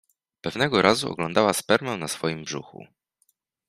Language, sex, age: Polish, male, 19-29